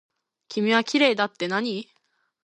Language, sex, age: Japanese, female, 19-29